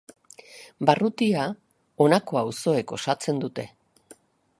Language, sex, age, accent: Basque, female, 60-69, Erdialdekoa edo Nafarra (Gipuzkoa, Nafarroa)